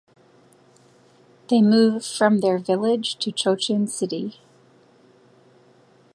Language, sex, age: English, female, 40-49